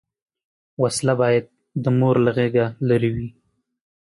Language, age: Pashto, 19-29